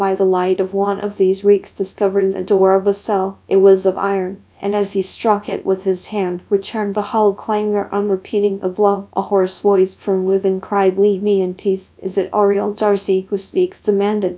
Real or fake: fake